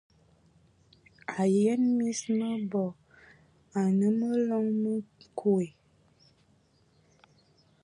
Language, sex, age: Ewondo, female, 19-29